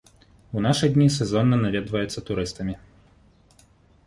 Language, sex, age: Belarusian, male, 19-29